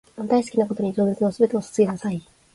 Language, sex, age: Japanese, female, 19-29